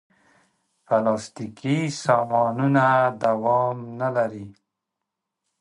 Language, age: Pashto, 50-59